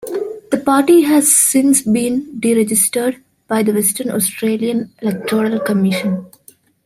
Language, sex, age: English, female, 19-29